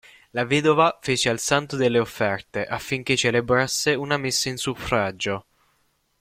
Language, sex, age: Italian, male, 19-29